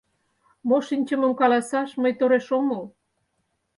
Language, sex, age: Mari, female, 60-69